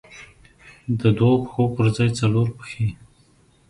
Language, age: Pashto, 30-39